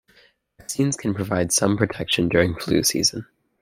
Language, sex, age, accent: English, male, under 19, United States English